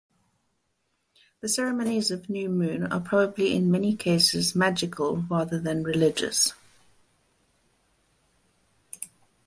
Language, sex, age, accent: English, female, 50-59, Southern African (South Africa, Zimbabwe, Namibia)